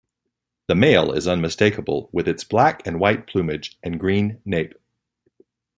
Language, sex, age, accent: English, male, 50-59, United States English